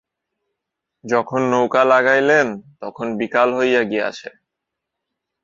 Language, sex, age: Bengali, male, 19-29